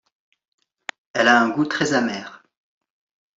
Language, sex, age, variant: French, male, 30-39, Français de métropole